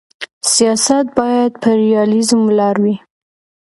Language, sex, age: Pashto, female, 19-29